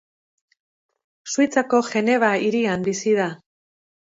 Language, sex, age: Basque, female, 50-59